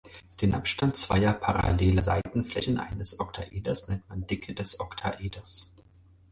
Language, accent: German, Deutschland Deutsch